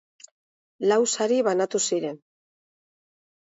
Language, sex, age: Basque, female, 50-59